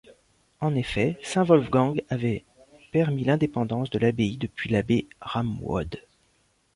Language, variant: French, Français de métropole